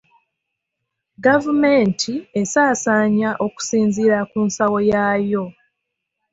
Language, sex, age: Ganda, female, 19-29